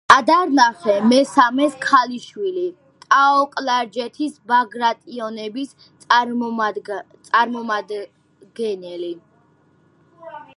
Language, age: Georgian, under 19